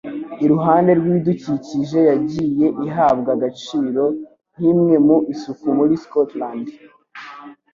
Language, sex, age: Kinyarwanda, male, under 19